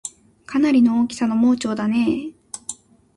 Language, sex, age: Japanese, female, 19-29